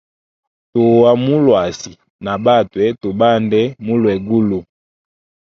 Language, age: Hemba, 19-29